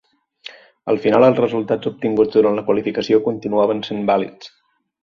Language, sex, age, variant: Catalan, male, 30-39, Central